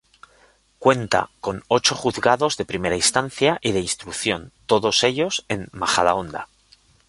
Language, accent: Spanish, España: Centro-Sur peninsular (Madrid, Toledo, Castilla-La Mancha)